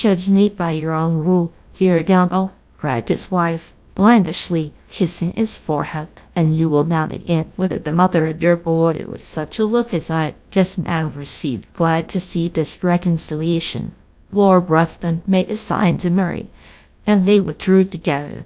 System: TTS, GlowTTS